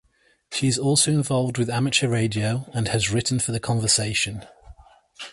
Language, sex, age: English, male, 30-39